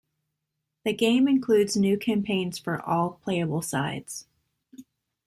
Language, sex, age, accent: English, female, 30-39, United States English